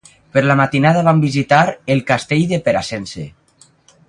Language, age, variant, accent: Catalan, under 19, Valencià septentrional, valencià